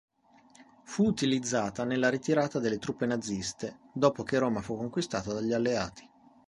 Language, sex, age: Italian, male, 40-49